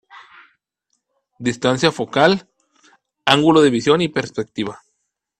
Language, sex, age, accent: Spanish, male, 30-39, México